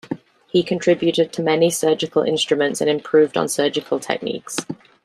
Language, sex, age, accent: English, female, 30-39, England English